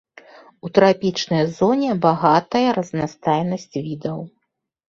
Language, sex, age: Belarusian, female, 50-59